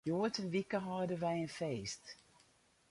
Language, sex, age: Western Frisian, female, 60-69